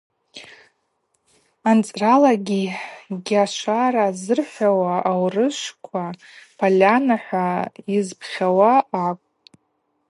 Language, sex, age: Abaza, female, 30-39